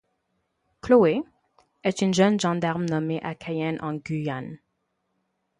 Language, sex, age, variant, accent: French, female, 19-29, Français d'Amérique du Nord, Français du Canada